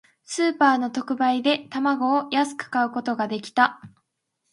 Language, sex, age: Japanese, female, 19-29